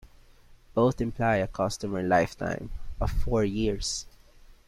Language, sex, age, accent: English, male, 19-29, Filipino